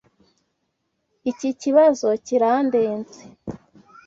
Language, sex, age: Kinyarwanda, female, 19-29